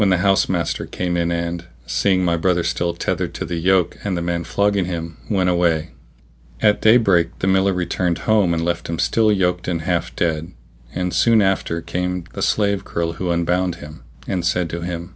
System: none